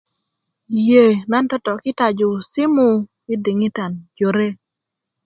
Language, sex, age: Kuku, female, 30-39